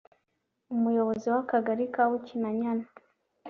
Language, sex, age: Kinyarwanda, male, 19-29